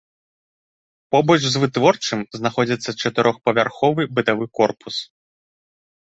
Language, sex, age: Belarusian, male, 19-29